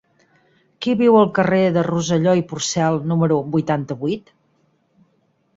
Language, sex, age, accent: Catalan, female, 40-49, Garrotxi